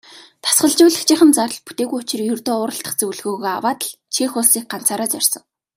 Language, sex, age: Mongolian, female, 19-29